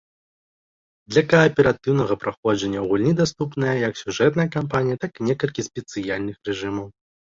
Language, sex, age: Belarusian, male, 19-29